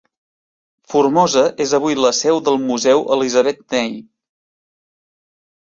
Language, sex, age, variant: Catalan, male, 30-39, Central